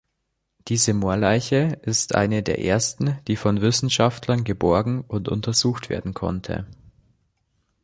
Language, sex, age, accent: German, male, under 19, Deutschland Deutsch